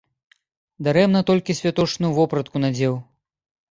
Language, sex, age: Belarusian, male, 19-29